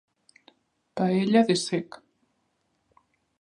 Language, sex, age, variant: Catalan, male, 19-29, Nord-Occidental